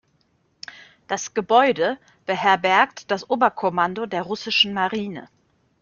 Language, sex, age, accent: German, female, 30-39, Deutschland Deutsch